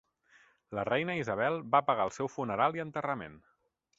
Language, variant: Catalan, Central